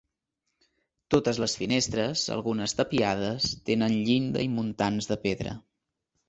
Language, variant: Catalan, Central